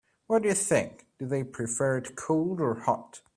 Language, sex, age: English, male, under 19